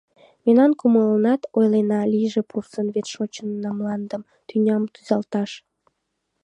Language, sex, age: Mari, female, 19-29